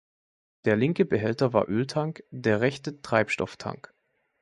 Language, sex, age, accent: German, male, 19-29, Deutschland Deutsch